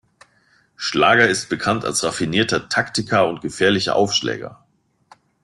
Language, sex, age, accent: German, male, 40-49, Deutschland Deutsch